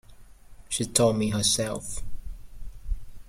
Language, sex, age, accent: English, male, 30-39, United States English